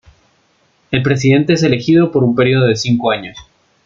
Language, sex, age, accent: Spanish, male, 19-29, Andino-Pacífico: Colombia, Perú, Ecuador, oeste de Bolivia y Venezuela andina